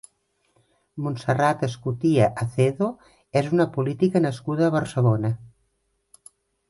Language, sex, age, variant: Catalan, female, 50-59, Central